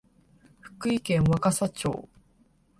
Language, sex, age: Japanese, female, under 19